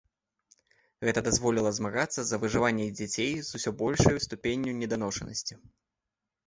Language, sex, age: Belarusian, male, 30-39